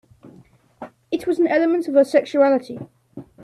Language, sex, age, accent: English, male, under 19, England English